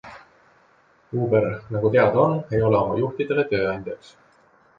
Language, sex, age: Estonian, male, 40-49